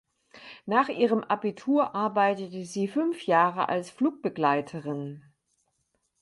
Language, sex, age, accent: German, female, 50-59, Deutschland Deutsch